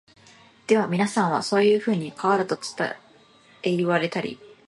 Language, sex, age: Japanese, female, 19-29